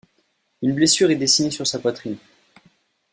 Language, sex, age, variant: French, male, 19-29, Français de métropole